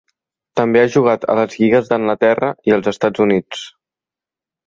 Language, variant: Catalan, Central